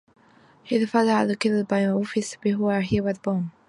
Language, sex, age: English, female, 19-29